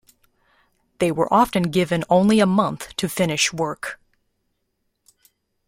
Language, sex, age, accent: English, female, 30-39, United States English